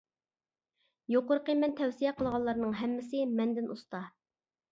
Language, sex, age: Uyghur, male, 19-29